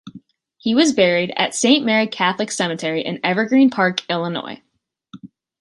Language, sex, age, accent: English, female, under 19, United States English